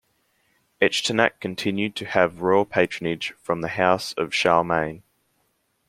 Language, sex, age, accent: English, male, under 19, Australian English